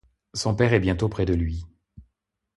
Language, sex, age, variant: French, male, 50-59, Français de métropole